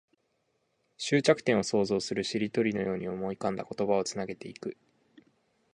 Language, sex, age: Japanese, male, 19-29